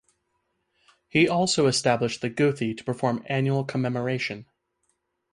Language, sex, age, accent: English, male, 30-39, United States English